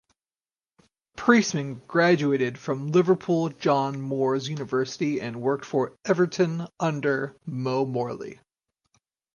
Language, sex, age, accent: English, male, 30-39, United States English